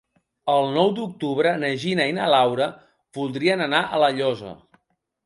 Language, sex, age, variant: Catalan, male, 50-59, Balear